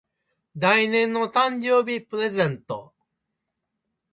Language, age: Japanese, 70-79